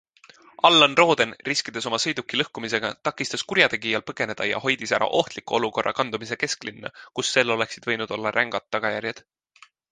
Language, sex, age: Estonian, male, 19-29